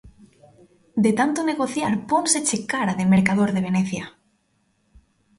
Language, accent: Galician, Normativo (estándar)